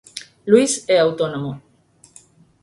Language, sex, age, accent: Galician, female, 50-59, Normativo (estándar)